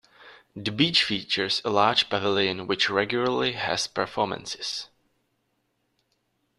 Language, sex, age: English, male, 19-29